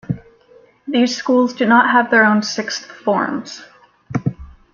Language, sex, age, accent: English, female, 19-29, United States English